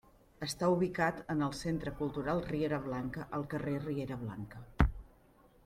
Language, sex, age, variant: Catalan, female, 50-59, Central